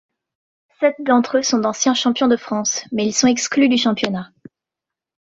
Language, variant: French, Français de métropole